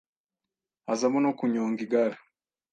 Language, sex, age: Kinyarwanda, male, 19-29